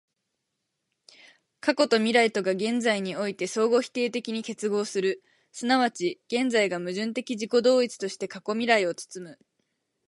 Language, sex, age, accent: Japanese, female, 19-29, 標準語